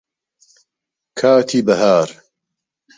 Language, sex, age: Central Kurdish, male, 30-39